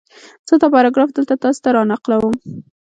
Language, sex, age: Pashto, female, under 19